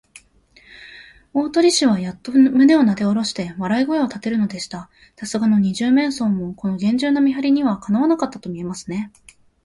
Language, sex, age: Japanese, female, 19-29